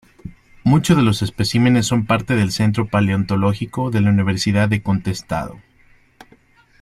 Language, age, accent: Spanish, 30-39, México